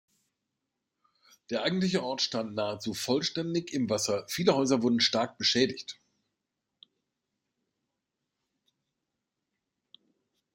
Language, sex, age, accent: German, male, 50-59, Deutschland Deutsch